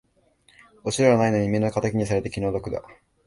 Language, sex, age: Japanese, male, 19-29